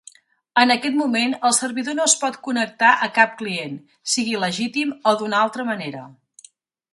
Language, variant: Catalan, Central